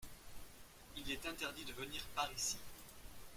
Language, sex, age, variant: French, male, 30-39, Français de métropole